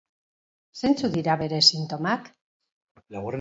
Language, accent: Basque, Erdialdekoa edo Nafarra (Gipuzkoa, Nafarroa)